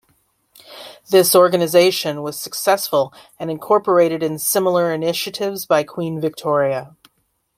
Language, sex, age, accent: English, female, 40-49, United States English